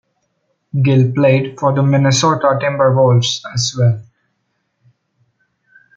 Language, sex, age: English, male, under 19